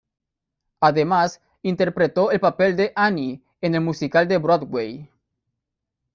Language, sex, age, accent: Spanish, male, 19-29, América central